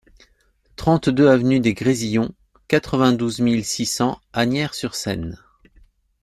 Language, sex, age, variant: French, male, 40-49, Français de métropole